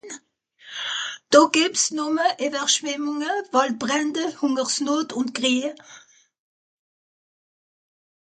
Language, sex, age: Swiss German, female, 60-69